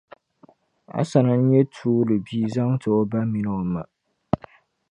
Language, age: Dagbani, 19-29